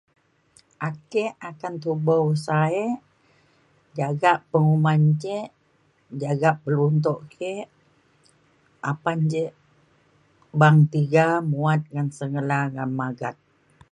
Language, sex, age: Mainstream Kenyah, female, 60-69